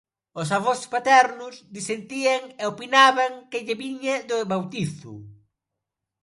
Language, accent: Galician, Neofalante